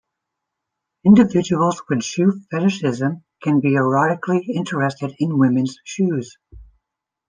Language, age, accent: English, 30-39, United States English